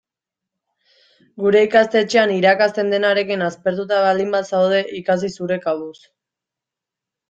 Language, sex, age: Basque, female, 19-29